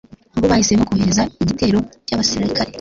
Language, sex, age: Kinyarwanda, female, 19-29